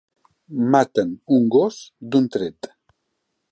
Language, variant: Catalan, Central